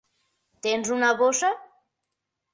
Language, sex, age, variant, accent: Catalan, male, under 19, Nord-Occidental, Tortosí